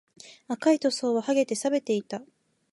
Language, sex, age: Japanese, female, 19-29